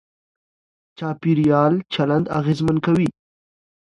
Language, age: Pashto, under 19